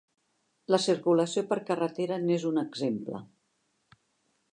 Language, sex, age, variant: Catalan, female, 60-69, Central